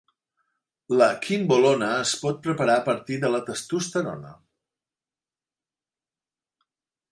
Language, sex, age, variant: Catalan, male, 40-49, Central